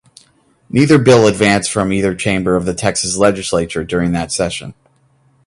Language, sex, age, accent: English, male, 30-39, United States English